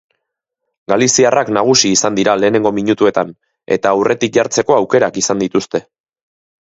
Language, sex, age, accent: Basque, male, 30-39, Mendebalekoa (Araba, Bizkaia, Gipuzkoako mendebaleko herri batzuk)